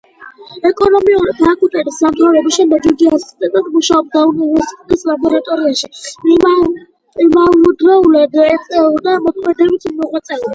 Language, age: Georgian, 30-39